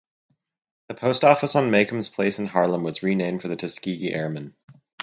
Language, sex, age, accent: English, male, under 19, United States English